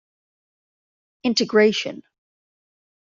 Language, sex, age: English, female, 50-59